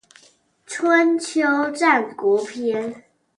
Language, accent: Chinese, 出生地：臺北市